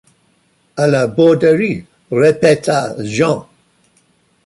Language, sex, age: French, male, 60-69